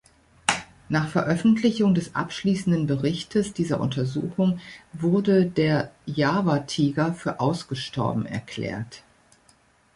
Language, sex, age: German, female, 50-59